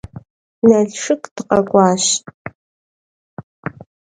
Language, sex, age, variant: Kabardian, female, under 19, Адыгэбзэ (Къэбэрдей, Кирил, псоми зэдай)